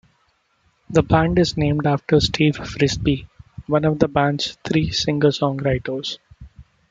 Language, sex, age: English, male, 19-29